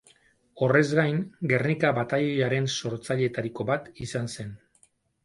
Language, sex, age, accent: Basque, male, 60-69, Mendebalekoa (Araba, Bizkaia, Gipuzkoako mendebaleko herri batzuk)